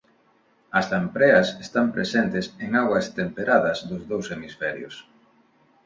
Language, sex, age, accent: Galician, male, 40-49, Neofalante